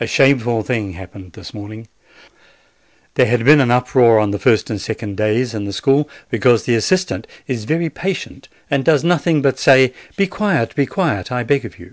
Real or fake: real